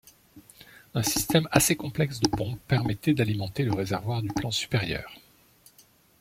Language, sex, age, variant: French, male, 50-59, Français de métropole